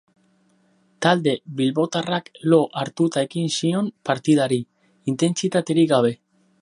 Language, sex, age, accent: Basque, male, 19-29, Mendebalekoa (Araba, Bizkaia, Gipuzkoako mendebaleko herri batzuk)